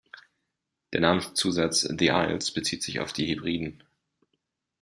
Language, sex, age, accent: German, male, 19-29, Deutschland Deutsch